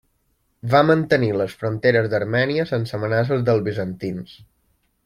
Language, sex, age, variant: Catalan, male, 19-29, Balear